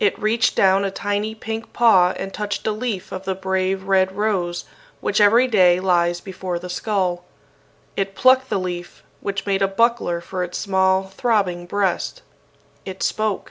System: none